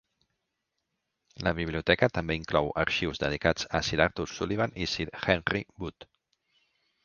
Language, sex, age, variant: Catalan, male, 40-49, Central